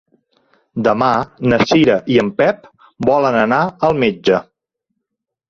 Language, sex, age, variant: Catalan, male, 40-49, Central